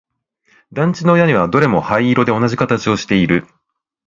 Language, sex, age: Japanese, male, 40-49